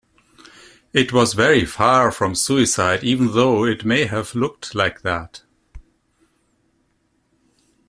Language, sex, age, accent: English, male, 50-59, Canadian English